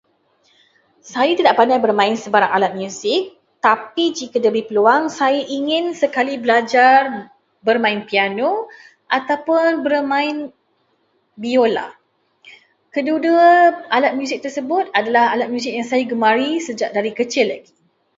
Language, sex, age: Malay, female, 30-39